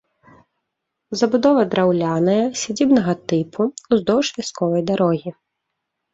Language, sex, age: Belarusian, female, 19-29